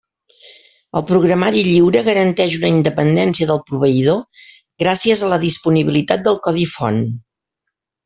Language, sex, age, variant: Catalan, female, 60-69, Central